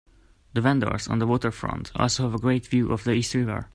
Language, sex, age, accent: English, male, 19-29, United States English